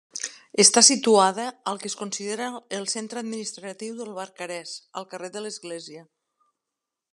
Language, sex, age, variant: Catalan, female, 50-59, Nord-Occidental